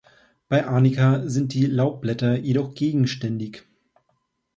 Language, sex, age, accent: German, male, 30-39, Deutschland Deutsch